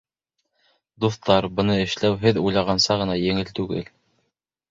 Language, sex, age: Bashkir, male, 30-39